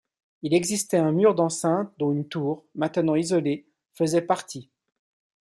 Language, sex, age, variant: French, male, 50-59, Français de métropole